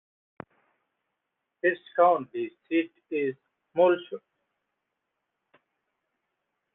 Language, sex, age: English, male, 19-29